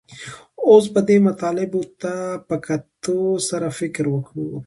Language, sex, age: Pashto, female, 30-39